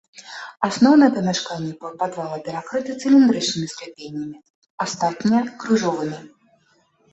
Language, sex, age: Belarusian, female, 19-29